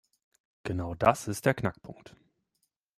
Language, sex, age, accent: German, male, 30-39, Deutschland Deutsch